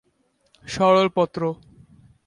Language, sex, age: Bengali, male, under 19